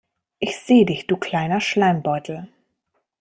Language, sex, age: German, female, 30-39